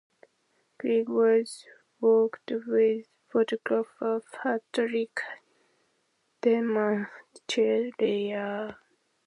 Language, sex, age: English, female, 19-29